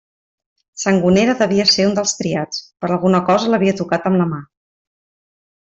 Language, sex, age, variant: Catalan, female, 30-39, Central